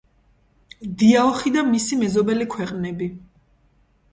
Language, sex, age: Georgian, female, 30-39